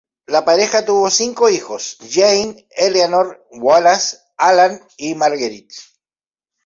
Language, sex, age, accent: Spanish, male, 50-59, Chileno: Chile, Cuyo